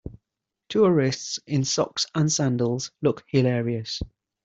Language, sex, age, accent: English, male, 30-39, England English